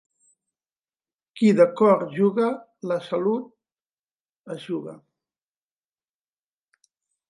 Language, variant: Catalan, Central